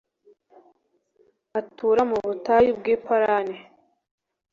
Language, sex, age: Kinyarwanda, female, 19-29